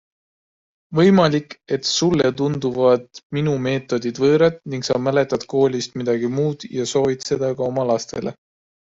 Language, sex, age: Estonian, male, 19-29